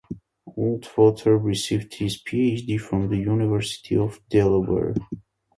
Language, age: English, 19-29